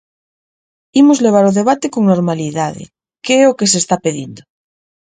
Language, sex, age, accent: Galician, female, 30-39, Central (gheada); Normativo (estándar)